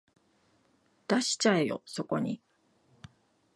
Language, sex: Japanese, female